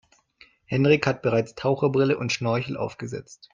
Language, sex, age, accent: German, male, 19-29, Deutschland Deutsch